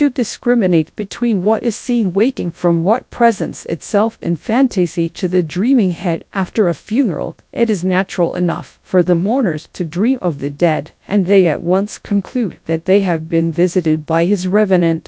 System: TTS, GradTTS